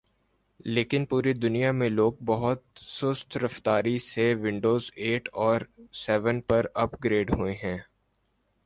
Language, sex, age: Urdu, male, 19-29